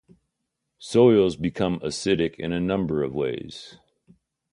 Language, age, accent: English, 50-59, United States English